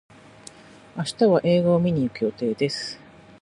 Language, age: Japanese, 60-69